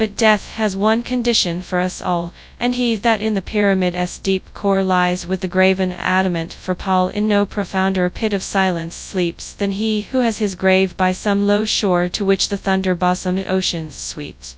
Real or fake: fake